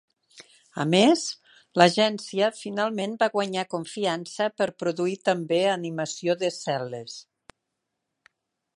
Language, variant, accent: Catalan, Nord-Occidental, nord-occidental